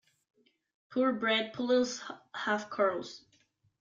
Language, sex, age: English, female, 19-29